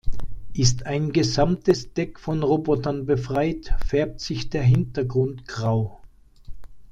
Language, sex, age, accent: German, male, 60-69, Deutschland Deutsch